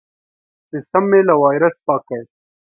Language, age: Pashto, 19-29